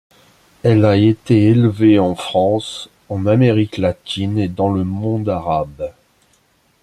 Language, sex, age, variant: French, male, 50-59, Français de métropole